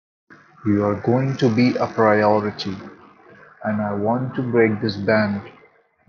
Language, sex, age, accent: English, male, 19-29, India and South Asia (India, Pakistan, Sri Lanka)